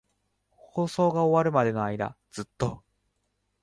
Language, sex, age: Japanese, male, under 19